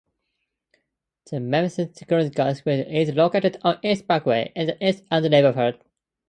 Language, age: English, under 19